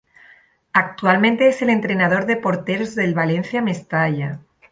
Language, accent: Spanish, España: Sur peninsular (Andalucia, Extremadura, Murcia)